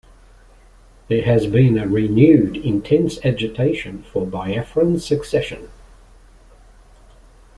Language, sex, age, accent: English, male, 70-79, Australian English